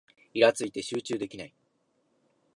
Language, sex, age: Japanese, male, under 19